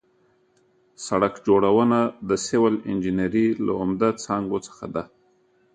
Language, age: Pashto, 50-59